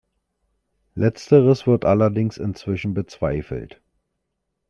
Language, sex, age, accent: German, male, 40-49, Deutschland Deutsch